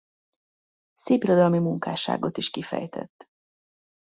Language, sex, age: Hungarian, female, 19-29